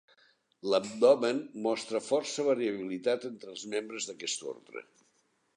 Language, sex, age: Catalan, male, 60-69